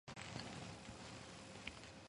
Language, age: Georgian, 19-29